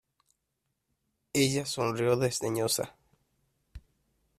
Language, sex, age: Spanish, male, 19-29